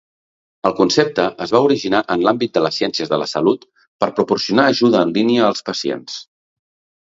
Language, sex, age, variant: Catalan, male, 40-49, Central